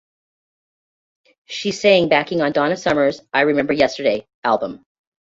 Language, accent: English, United States English